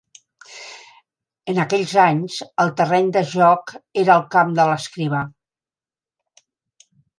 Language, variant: Catalan, Central